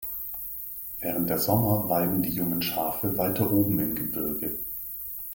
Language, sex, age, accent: German, male, 40-49, Deutschland Deutsch